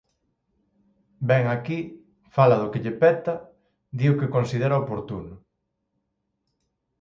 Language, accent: Galician, Normativo (estándar)